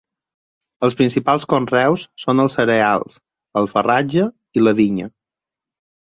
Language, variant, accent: Catalan, Balear, mallorquí